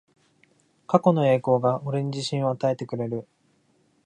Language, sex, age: Japanese, male, 19-29